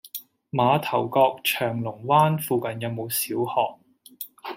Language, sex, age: Cantonese, male, 30-39